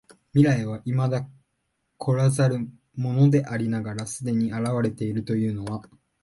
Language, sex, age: Japanese, male, 19-29